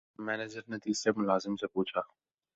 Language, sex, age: Urdu, male, 19-29